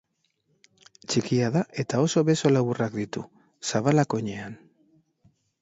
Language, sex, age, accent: Basque, male, 30-39, Mendebalekoa (Araba, Bizkaia, Gipuzkoako mendebaleko herri batzuk)